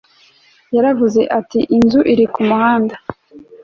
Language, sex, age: Kinyarwanda, female, 19-29